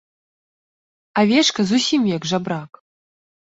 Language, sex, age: Belarusian, female, 30-39